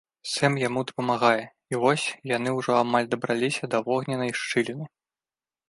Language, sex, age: Belarusian, male, 19-29